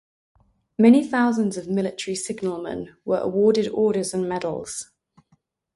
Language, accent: English, England English